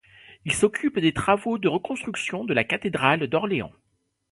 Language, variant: French, Français de métropole